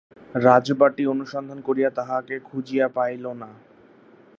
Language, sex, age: Bengali, male, 19-29